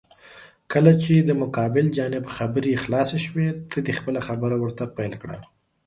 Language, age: Pashto, 30-39